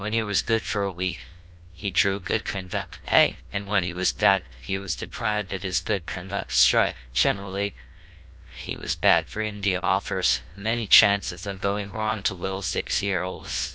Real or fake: fake